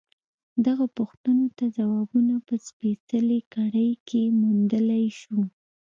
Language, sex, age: Pashto, female, 19-29